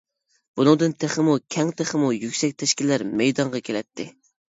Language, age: Uyghur, 19-29